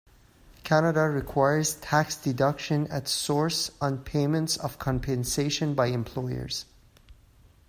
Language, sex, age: English, male, 40-49